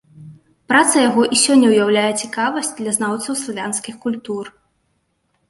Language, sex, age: Belarusian, female, 30-39